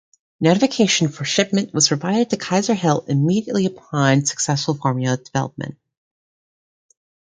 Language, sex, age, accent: English, female, under 19, United States English